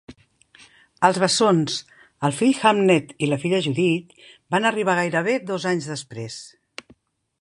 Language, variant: Catalan, Central